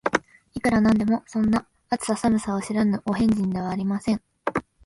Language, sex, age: Japanese, female, 19-29